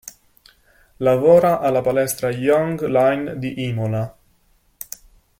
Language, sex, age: Italian, male, 19-29